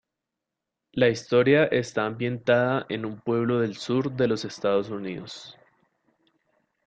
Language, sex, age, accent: Spanish, male, 19-29, Caribe: Cuba, Venezuela, Puerto Rico, República Dominicana, Panamá, Colombia caribeña, México caribeño, Costa del golfo de México